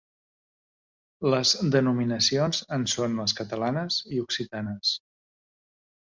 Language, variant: Catalan, Central